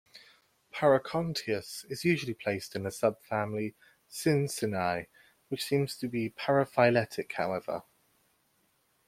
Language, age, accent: English, 19-29, England English